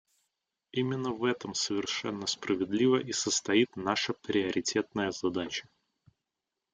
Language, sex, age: Russian, male, 30-39